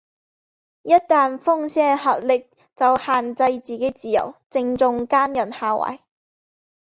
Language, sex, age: Cantonese, female, 19-29